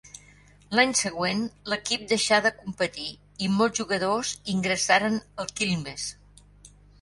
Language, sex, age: Catalan, female, 70-79